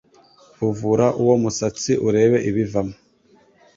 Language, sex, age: Kinyarwanda, male, 40-49